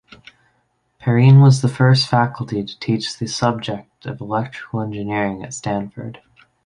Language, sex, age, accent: English, female, 19-29, United States English